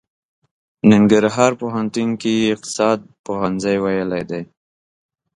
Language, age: Pashto, 19-29